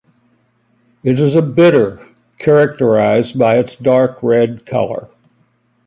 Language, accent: English, United States English